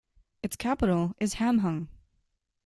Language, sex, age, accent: English, female, 19-29, United States English